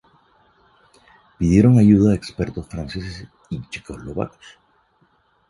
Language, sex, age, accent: Spanish, male, 50-59, Andino-Pacífico: Colombia, Perú, Ecuador, oeste de Bolivia y Venezuela andina